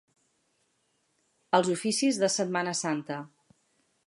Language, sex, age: Catalan, female, 40-49